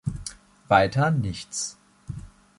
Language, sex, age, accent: German, male, 19-29, Deutschland Deutsch